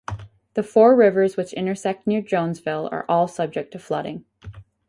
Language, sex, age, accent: English, female, 19-29, United States English